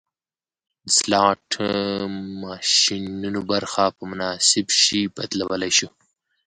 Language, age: Pashto, 19-29